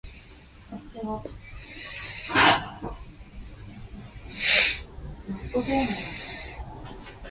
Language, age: English, 19-29